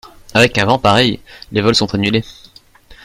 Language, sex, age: French, male, under 19